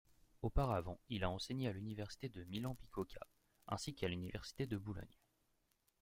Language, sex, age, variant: French, male, 19-29, Français de métropole